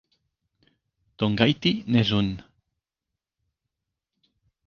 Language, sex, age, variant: Catalan, male, 40-49, Central